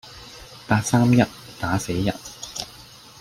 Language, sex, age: Cantonese, male, 19-29